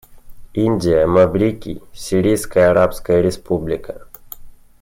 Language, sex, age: Russian, male, 19-29